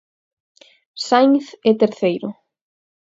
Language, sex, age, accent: Galician, female, 19-29, Atlántico (seseo e gheada)